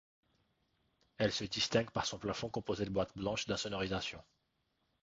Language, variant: French, Français de métropole